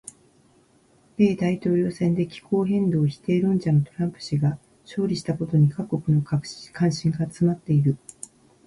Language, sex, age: Japanese, female, 60-69